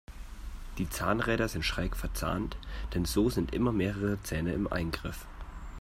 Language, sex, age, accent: German, male, 19-29, Deutschland Deutsch